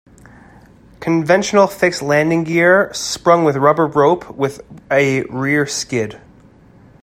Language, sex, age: English, male, 19-29